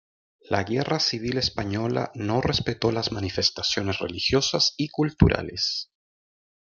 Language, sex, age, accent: Spanish, male, 50-59, Chileno: Chile, Cuyo